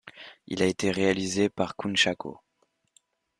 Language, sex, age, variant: French, male, under 19, Français de métropole